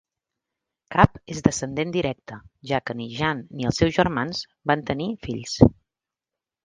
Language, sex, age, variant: Catalan, female, 40-49, Central